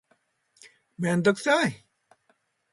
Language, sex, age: Japanese, male, 60-69